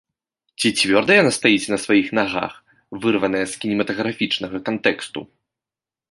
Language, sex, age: Belarusian, male, 19-29